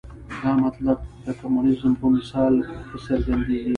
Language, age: Pashto, 19-29